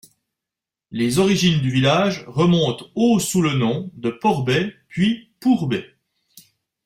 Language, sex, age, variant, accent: French, male, 30-39, Français d'Europe, Français de Suisse